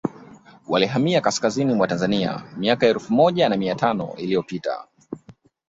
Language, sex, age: Swahili, male, 19-29